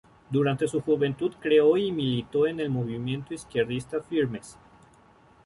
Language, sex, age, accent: Spanish, male, 19-29, México